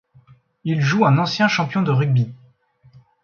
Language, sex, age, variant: French, male, 19-29, Français de métropole